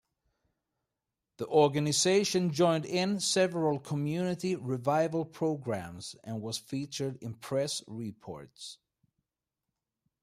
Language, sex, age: English, male, 30-39